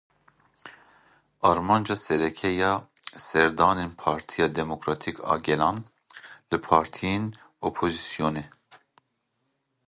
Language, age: Kurdish, 40-49